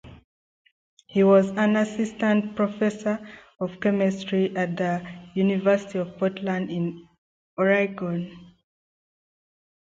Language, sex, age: English, female, 30-39